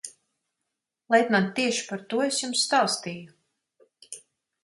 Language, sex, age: Latvian, female, 50-59